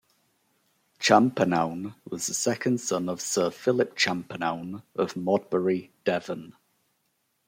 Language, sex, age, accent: English, male, 40-49, England English